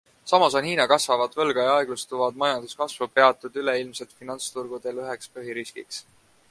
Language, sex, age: Estonian, male, 19-29